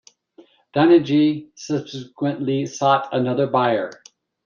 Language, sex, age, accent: English, male, 50-59, United States English